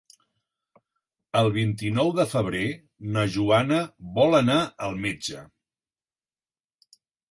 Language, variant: Catalan, Septentrional